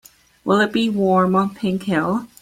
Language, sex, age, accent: English, female, 19-29, Canadian English